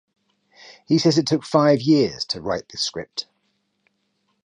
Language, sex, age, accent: English, male, 40-49, England English